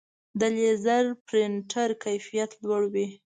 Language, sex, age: Pashto, female, 19-29